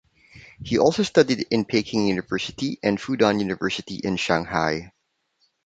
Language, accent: English, Filipino